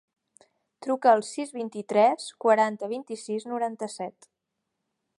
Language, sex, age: Catalan, female, under 19